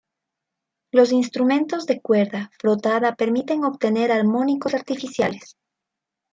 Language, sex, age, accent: Spanish, female, 30-39, Andino-Pacífico: Colombia, Perú, Ecuador, oeste de Bolivia y Venezuela andina